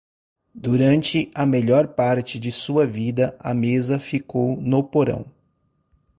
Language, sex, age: Portuguese, male, 40-49